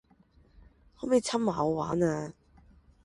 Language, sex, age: Cantonese, female, 19-29